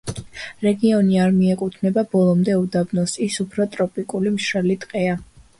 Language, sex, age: Georgian, female, under 19